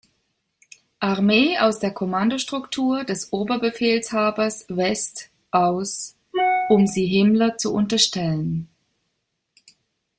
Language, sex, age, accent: German, female, 50-59, Deutschland Deutsch